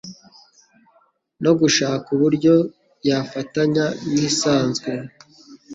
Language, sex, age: Kinyarwanda, male, 19-29